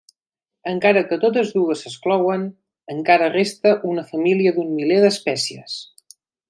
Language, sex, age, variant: Catalan, male, 19-29, Central